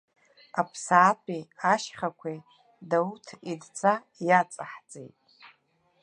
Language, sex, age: Abkhazian, female, 40-49